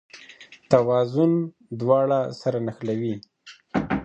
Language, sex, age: Pashto, male, 30-39